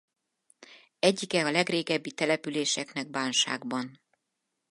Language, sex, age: Hungarian, female, 50-59